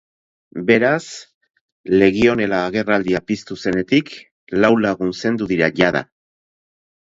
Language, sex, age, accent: Basque, male, 50-59, Erdialdekoa edo Nafarra (Gipuzkoa, Nafarroa)